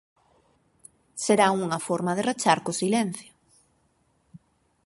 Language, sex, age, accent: Galician, female, 30-39, Normativo (estándar)